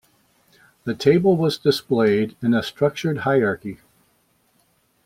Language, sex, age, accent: English, male, 50-59, United States English